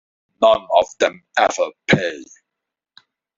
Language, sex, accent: English, male, England English